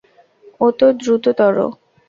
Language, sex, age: Bengali, female, 19-29